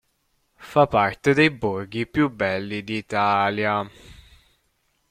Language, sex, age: Italian, male, 19-29